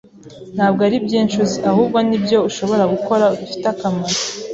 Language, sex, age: Kinyarwanda, female, 19-29